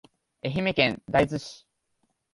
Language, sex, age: Japanese, male, 19-29